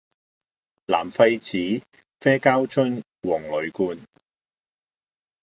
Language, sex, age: Cantonese, male, 50-59